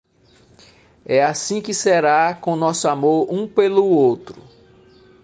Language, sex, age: Portuguese, male, 40-49